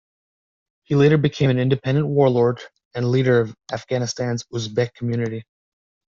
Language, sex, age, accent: English, male, 19-29, United States English